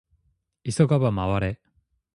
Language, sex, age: Japanese, male, 30-39